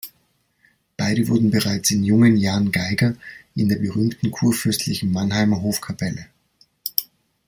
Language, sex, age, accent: German, male, 40-49, Österreichisches Deutsch